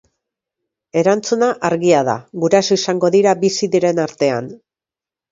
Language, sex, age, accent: Basque, female, 40-49, Mendebalekoa (Araba, Bizkaia, Gipuzkoako mendebaleko herri batzuk)